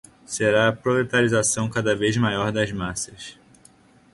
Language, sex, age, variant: Portuguese, male, 19-29, Portuguese (Brasil)